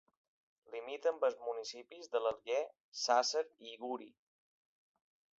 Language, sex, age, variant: Catalan, male, 30-39, Balear